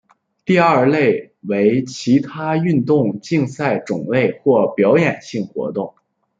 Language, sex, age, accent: Chinese, male, under 19, 出生地：黑龙江省